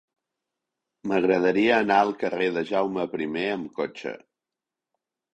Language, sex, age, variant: Catalan, male, 50-59, Central